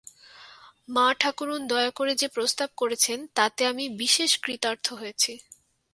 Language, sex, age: Bengali, female, 19-29